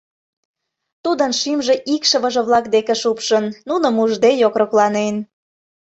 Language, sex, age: Mari, female, 19-29